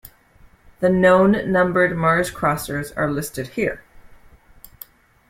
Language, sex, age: English, female, 40-49